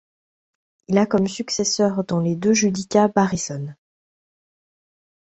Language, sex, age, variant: French, female, 30-39, Français de métropole